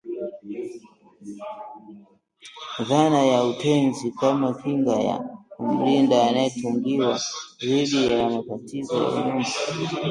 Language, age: Swahili, 19-29